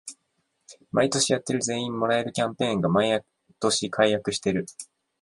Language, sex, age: Japanese, male, 19-29